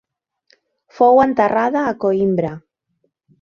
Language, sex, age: Catalan, female, 40-49